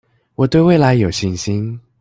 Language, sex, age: Chinese, male, 19-29